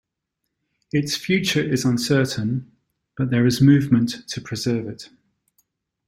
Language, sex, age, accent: English, male, 40-49, England English